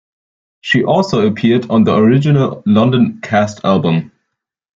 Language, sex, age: English, male, under 19